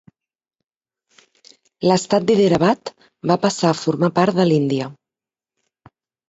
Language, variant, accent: Catalan, Central, central; estàndard